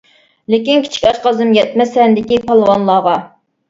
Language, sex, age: Uyghur, female, 19-29